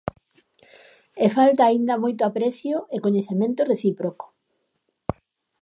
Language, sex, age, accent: Galician, female, 40-49, Oriental (común en zona oriental)